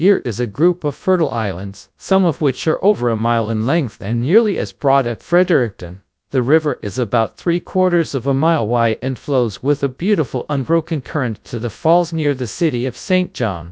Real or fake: fake